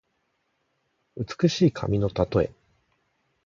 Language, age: Japanese, 40-49